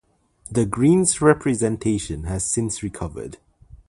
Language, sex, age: English, male, 19-29